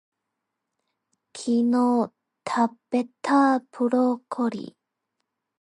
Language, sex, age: Japanese, female, 19-29